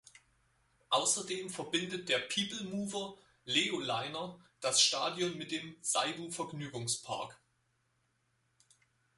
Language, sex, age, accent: German, male, 19-29, Deutschland Deutsch